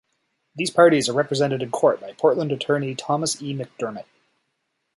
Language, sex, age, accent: English, male, 30-39, Canadian English